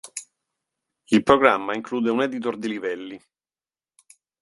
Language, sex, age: Italian, male, 50-59